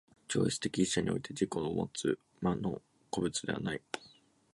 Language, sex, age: Japanese, male, 19-29